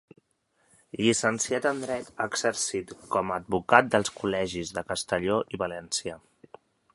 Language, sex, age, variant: Catalan, male, 19-29, Central